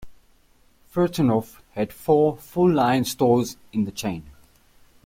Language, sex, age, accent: English, male, 30-39, Southern African (South Africa, Zimbabwe, Namibia)